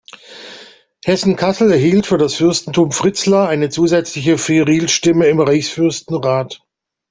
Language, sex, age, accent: German, male, 50-59, Deutschland Deutsch